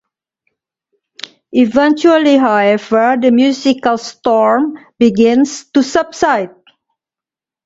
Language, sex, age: English, female, 40-49